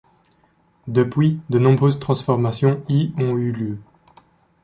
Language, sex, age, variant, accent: French, male, 19-29, Français d'Europe, Français de Belgique